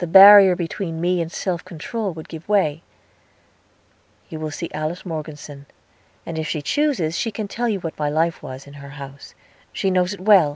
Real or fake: real